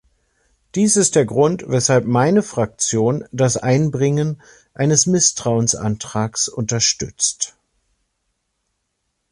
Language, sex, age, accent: German, male, 40-49, Deutschland Deutsch